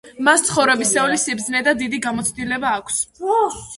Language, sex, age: Georgian, female, under 19